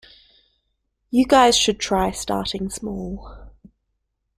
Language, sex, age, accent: English, female, 19-29, Australian English